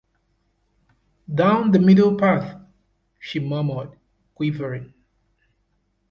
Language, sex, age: English, male, 30-39